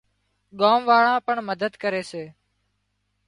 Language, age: Wadiyara Koli, 19-29